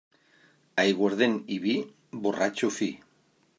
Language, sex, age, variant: Catalan, male, 50-59, Central